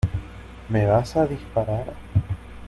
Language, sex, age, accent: Spanish, male, 19-29, Rioplatense: Argentina, Uruguay, este de Bolivia, Paraguay